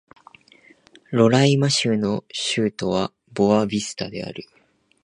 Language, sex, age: Japanese, male, 19-29